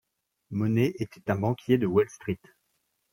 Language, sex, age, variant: French, male, 40-49, Français de métropole